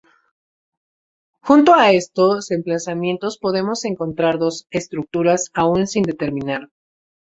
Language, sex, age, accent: Spanish, male, 19-29, México